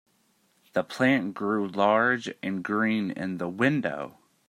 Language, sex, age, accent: English, male, 19-29, United States English